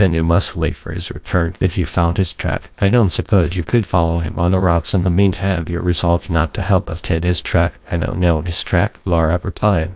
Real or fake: fake